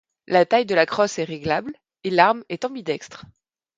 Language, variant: French, Français de métropole